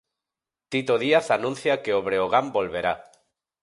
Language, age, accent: Galician, 40-49, Normativo (estándar)